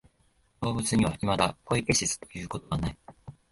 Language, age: Japanese, 19-29